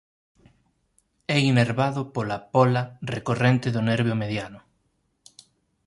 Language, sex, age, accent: Galician, male, 19-29, Oriental (común en zona oriental)